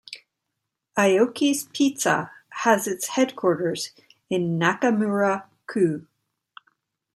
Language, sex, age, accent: English, female, 30-39, Canadian English